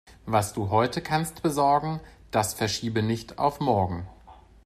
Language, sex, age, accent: German, male, 30-39, Deutschland Deutsch